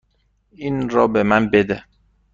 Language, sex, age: Persian, male, 19-29